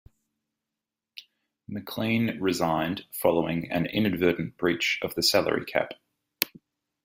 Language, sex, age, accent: English, male, 30-39, Australian English